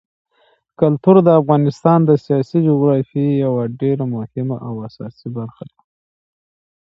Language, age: Pashto, 30-39